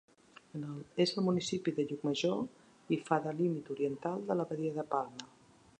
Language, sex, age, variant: Catalan, female, 60-69, Central